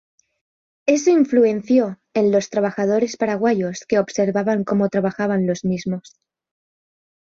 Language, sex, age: Spanish, female, 19-29